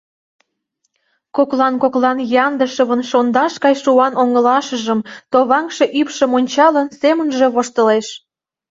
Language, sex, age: Mari, female, 19-29